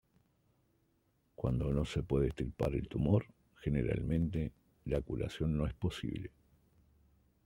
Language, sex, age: Spanish, male, 30-39